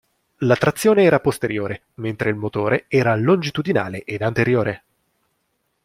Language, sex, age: Italian, male, 19-29